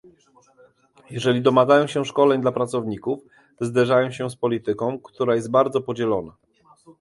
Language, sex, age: Polish, male, 40-49